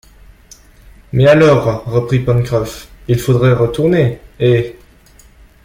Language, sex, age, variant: French, male, under 19, Français de métropole